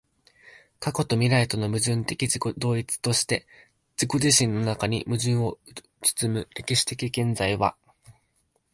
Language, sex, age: Japanese, male, 19-29